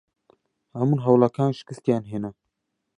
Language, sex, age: Central Kurdish, male, 19-29